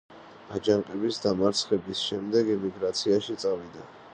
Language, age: Georgian, 19-29